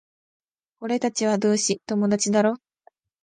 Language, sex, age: Japanese, female, 19-29